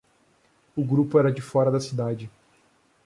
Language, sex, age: Portuguese, male, 19-29